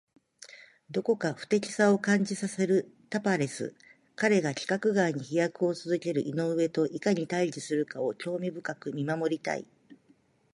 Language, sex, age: Japanese, female, 50-59